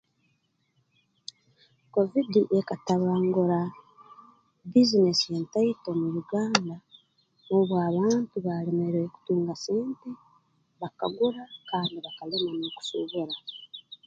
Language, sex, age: Tooro, female, 30-39